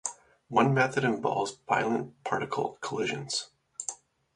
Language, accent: English, Canadian English